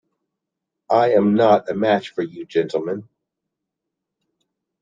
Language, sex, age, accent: English, male, 50-59, United States English